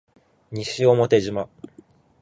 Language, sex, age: Japanese, male, 19-29